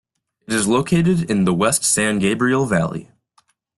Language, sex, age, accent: English, male, 19-29, United States English